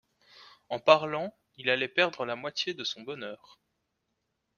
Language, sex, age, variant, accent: French, male, 19-29, Français d'Europe, Français de Suisse